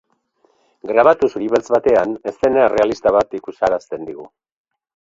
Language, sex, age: Basque, male, 60-69